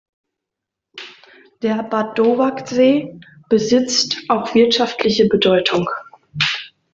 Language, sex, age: German, female, under 19